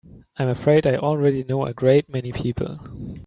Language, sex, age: English, male, 19-29